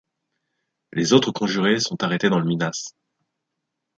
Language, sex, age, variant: French, male, 19-29, Français de métropole